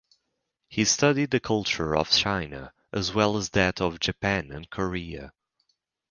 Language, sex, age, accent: English, male, 19-29, United States English